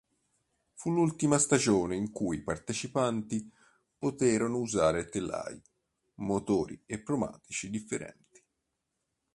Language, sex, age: Italian, male, 30-39